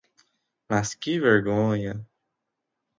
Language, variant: Portuguese, Portuguese (Brasil)